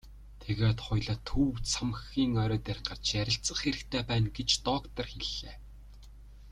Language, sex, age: Mongolian, male, 19-29